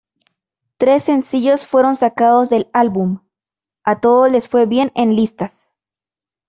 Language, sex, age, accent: Spanish, female, under 19, América central